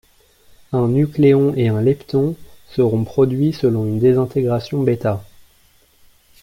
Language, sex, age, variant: French, male, 19-29, Français de métropole